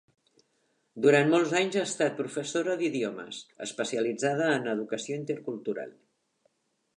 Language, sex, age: Catalan, female, 60-69